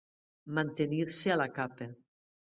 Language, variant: Catalan, Nord-Occidental